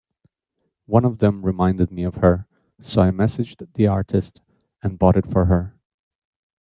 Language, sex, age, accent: English, male, 30-39, United States English